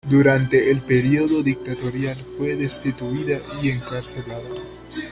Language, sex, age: Spanish, male, 19-29